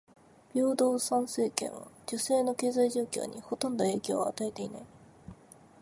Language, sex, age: Japanese, female, 19-29